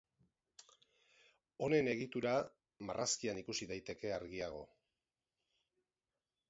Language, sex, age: Basque, male, 50-59